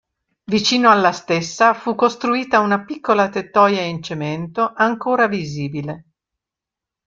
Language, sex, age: Italian, female, 70-79